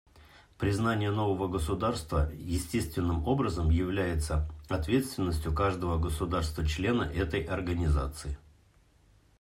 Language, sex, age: Russian, male, 40-49